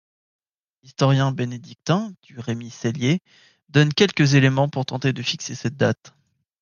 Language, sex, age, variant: French, male, 19-29, Français de métropole